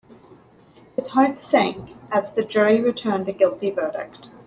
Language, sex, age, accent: English, female, 19-29, United States English